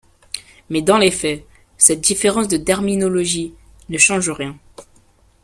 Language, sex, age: French, male, under 19